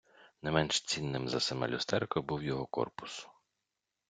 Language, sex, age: Ukrainian, male, 30-39